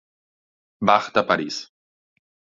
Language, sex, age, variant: Catalan, male, 30-39, Central